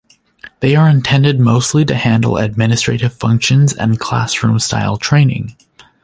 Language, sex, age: English, male, 19-29